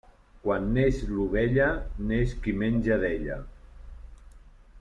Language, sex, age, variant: Catalan, male, 40-49, Central